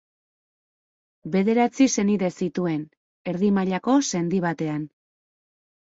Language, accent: Basque, Erdialdekoa edo Nafarra (Gipuzkoa, Nafarroa)